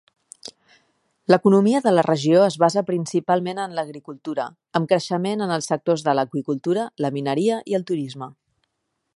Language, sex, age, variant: Catalan, female, 30-39, Central